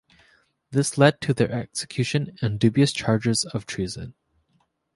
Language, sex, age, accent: English, male, 19-29, Canadian English